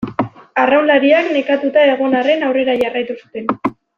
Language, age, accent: Basque, under 19, Mendebalekoa (Araba, Bizkaia, Gipuzkoako mendebaleko herri batzuk)